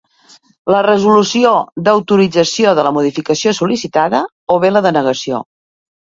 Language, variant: Catalan, Central